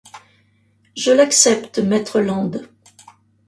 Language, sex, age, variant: French, female, 70-79, Français de métropole